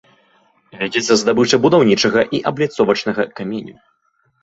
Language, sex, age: Belarusian, male, 19-29